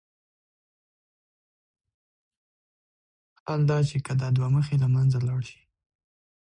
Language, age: Pashto, 19-29